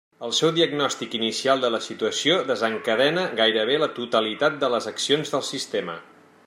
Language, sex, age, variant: Catalan, male, 40-49, Central